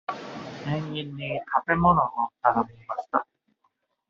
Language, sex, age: Japanese, male, 19-29